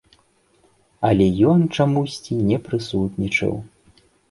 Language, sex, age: Belarusian, male, 30-39